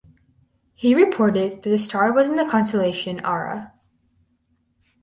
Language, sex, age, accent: English, female, under 19, United States English